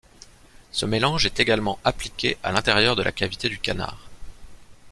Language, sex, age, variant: French, male, 30-39, Français de métropole